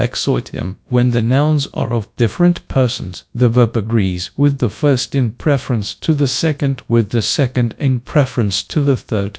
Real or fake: fake